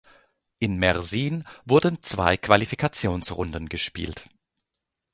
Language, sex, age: German, male, 40-49